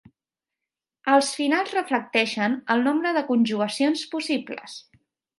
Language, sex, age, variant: Catalan, female, 19-29, Central